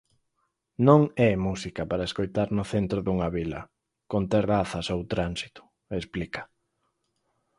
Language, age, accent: Galician, 19-29, Normativo (estándar)